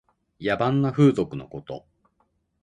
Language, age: Japanese, 40-49